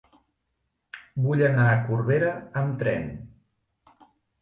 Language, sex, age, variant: Catalan, male, 40-49, Central